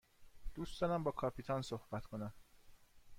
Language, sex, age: Persian, male, 40-49